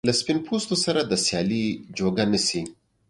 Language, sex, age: Pashto, male, 30-39